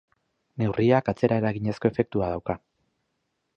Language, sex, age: Basque, male, 30-39